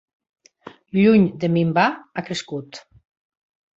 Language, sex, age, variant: Catalan, female, 60-69, Central